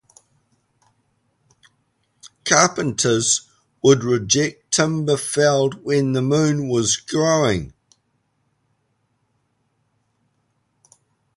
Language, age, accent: English, 50-59, New Zealand English